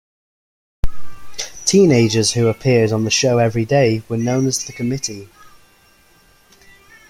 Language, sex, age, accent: English, male, 19-29, England English